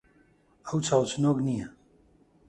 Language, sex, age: Central Kurdish, male, 30-39